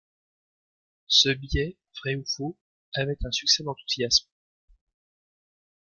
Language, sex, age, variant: French, male, 30-39, Français de métropole